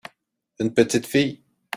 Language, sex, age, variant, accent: French, male, 40-49, Français d'Amérique du Nord, Français du Canada